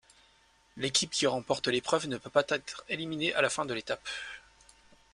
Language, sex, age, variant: French, male, 30-39, Français de métropole